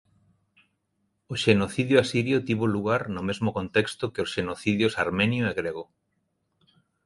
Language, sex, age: Galician, male, 40-49